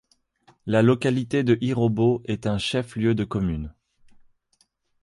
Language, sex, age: French, male, 30-39